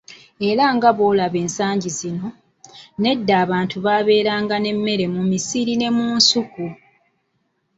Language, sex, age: Ganda, female, 30-39